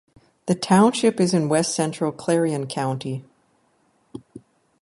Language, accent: English, Canadian English